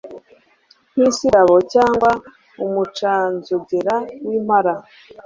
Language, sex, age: Kinyarwanda, female, 30-39